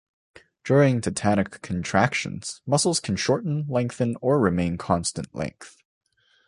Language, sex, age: English, male, 19-29